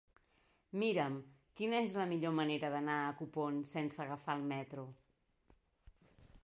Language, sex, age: Catalan, female, 40-49